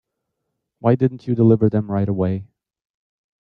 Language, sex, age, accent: English, male, 30-39, United States English